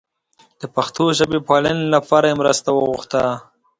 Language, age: Pashto, 19-29